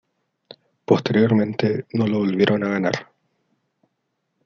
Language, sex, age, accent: Spanish, male, 19-29, Chileno: Chile, Cuyo